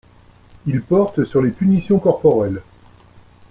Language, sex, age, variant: French, male, 50-59, Français de métropole